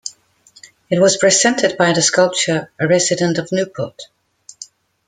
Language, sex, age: English, female, 50-59